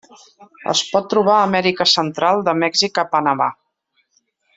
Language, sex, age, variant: Catalan, female, 40-49, Central